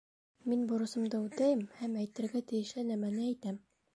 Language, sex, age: Bashkir, female, 19-29